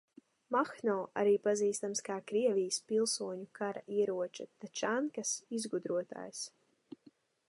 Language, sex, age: Latvian, female, under 19